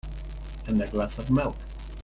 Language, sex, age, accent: English, male, 30-39, United States English